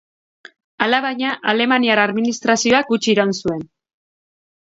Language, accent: Basque, Mendebalekoa (Araba, Bizkaia, Gipuzkoako mendebaleko herri batzuk)